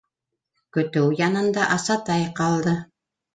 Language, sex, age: Bashkir, female, 50-59